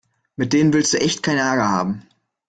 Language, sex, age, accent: German, male, 19-29, Deutschland Deutsch